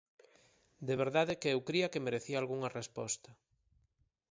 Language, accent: Galician, Atlántico (seseo e gheada)